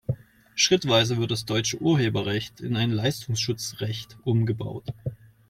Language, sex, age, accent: German, male, 30-39, Deutschland Deutsch